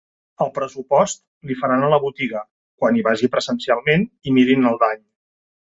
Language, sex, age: Catalan, male, 50-59